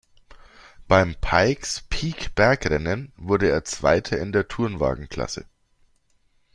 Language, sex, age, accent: German, male, 40-49, Deutschland Deutsch